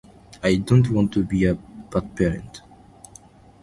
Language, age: Japanese, under 19